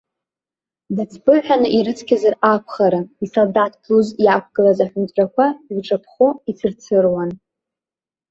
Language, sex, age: Abkhazian, female, under 19